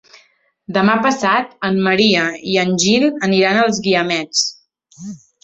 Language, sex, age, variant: Catalan, female, 19-29, Central